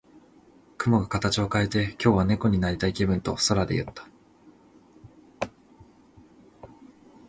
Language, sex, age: Japanese, male, 19-29